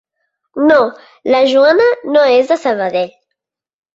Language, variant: Catalan, Central